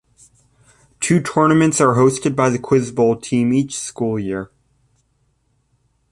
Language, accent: English, United States English